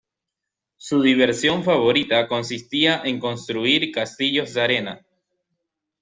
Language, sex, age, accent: Spanish, male, 19-29, Andino-Pacífico: Colombia, Perú, Ecuador, oeste de Bolivia y Venezuela andina